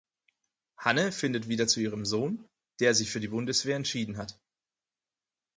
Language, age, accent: German, 30-39, Deutschland Deutsch